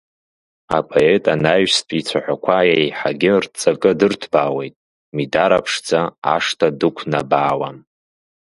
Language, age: Abkhazian, 19-29